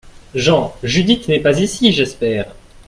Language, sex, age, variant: French, male, 19-29, Français de métropole